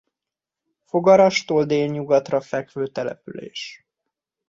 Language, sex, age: Hungarian, male, 30-39